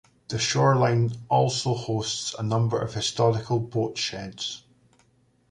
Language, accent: English, Scottish English